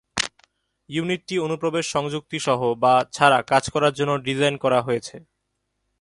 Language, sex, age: Bengali, male, 19-29